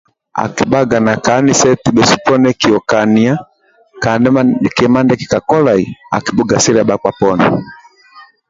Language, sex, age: Amba (Uganda), male, 40-49